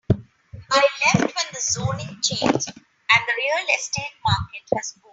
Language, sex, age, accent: English, female, 50-59, India and South Asia (India, Pakistan, Sri Lanka)